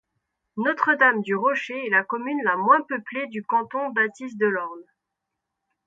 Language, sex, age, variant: French, female, 19-29, Français de métropole